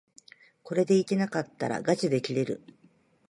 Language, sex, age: Japanese, female, 50-59